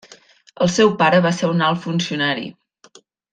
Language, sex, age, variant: Catalan, female, 19-29, Central